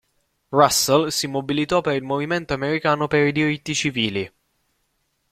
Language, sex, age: Italian, male, 19-29